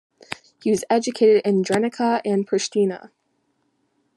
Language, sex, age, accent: English, female, under 19, United States English